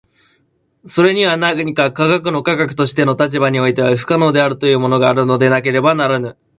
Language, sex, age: Japanese, male, 19-29